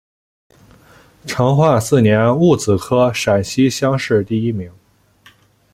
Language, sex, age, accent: Chinese, male, 19-29, 出生地：河南省